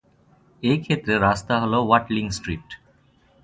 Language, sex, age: Bengali, male, 30-39